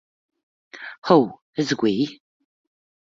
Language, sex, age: Spanish, female, 40-49